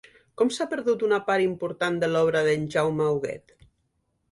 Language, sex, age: Catalan, female, 60-69